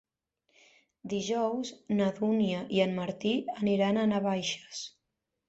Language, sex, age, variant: Catalan, female, 19-29, Central